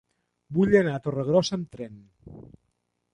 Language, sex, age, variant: Catalan, male, 50-59, Central